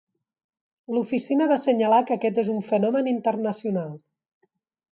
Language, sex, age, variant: Catalan, female, 40-49, Central